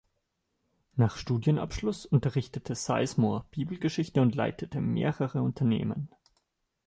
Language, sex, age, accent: German, male, 19-29, Deutschland Deutsch